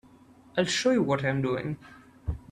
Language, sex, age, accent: English, male, 19-29, India and South Asia (India, Pakistan, Sri Lanka)